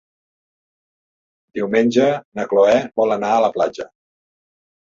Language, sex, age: Catalan, male, 50-59